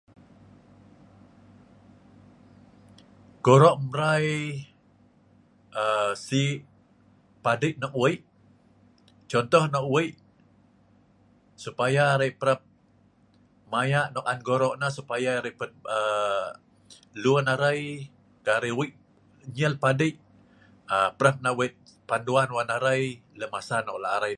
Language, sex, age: Sa'ban, male, 60-69